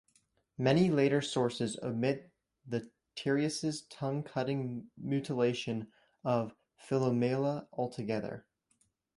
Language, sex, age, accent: English, male, under 19, United States English